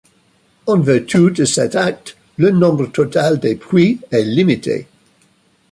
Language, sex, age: French, male, 60-69